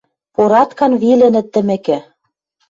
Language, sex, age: Western Mari, female, 50-59